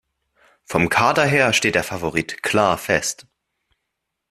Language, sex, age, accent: German, male, under 19, Deutschland Deutsch